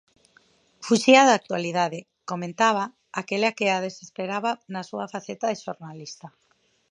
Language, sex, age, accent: Galician, female, 30-39, Normativo (estándar)